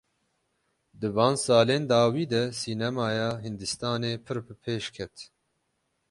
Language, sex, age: Kurdish, male, 30-39